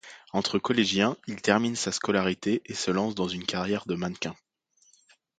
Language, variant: French, Français de métropole